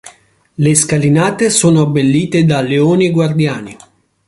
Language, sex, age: Italian, male, 19-29